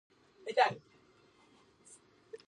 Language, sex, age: English, female, under 19